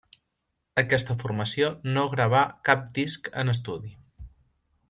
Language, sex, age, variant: Catalan, male, 19-29, Central